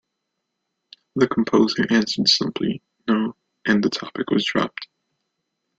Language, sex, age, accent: English, male, 19-29, United States English